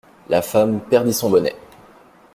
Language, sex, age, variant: French, male, 19-29, Français de métropole